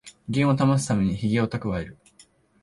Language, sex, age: Japanese, male, 19-29